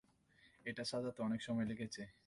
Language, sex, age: Bengali, male, 19-29